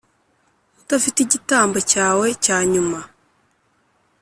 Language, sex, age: Kinyarwanda, female, 19-29